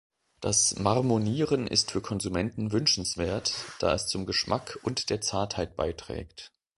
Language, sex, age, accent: German, male, 40-49, Deutschland Deutsch